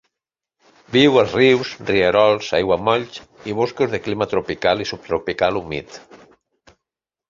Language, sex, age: Catalan, male, 50-59